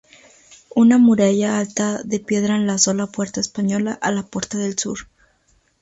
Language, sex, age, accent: Spanish, female, 19-29, México